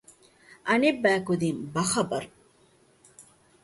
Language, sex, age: Divehi, female, 40-49